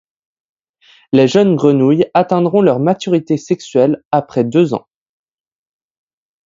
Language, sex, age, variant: French, male, under 19, Français de métropole